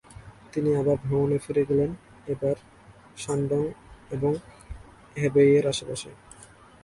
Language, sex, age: Bengali, male, 19-29